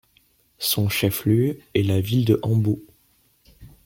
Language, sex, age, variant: French, male, under 19, Français de métropole